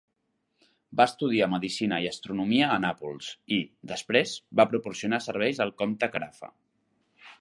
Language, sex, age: Catalan, male, 19-29